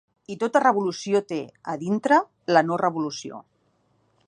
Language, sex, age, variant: Catalan, female, 40-49, Central